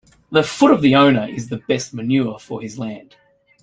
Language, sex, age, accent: English, male, 40-49, Australian English